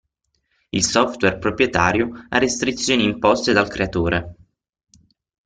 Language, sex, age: Italian, male, 19-29